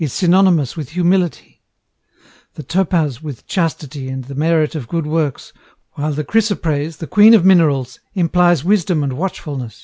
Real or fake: real